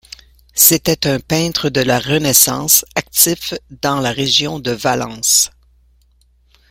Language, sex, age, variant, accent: French, female, 50-59, Français d'Amérique du Nord, Français du Canada